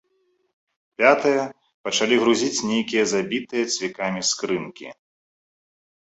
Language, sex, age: Belarusian, male, 30-39